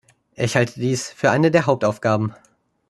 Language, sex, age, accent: German, male, under 19, Deutschland Deutsch